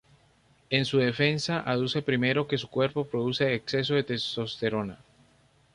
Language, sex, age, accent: Spanish, male, 30-39, Caribe: Cuba, Venezuela, Puerto Rico, República Dominicana, Panamá, Colombia caribeña, México caribeño, Costa del golfo de México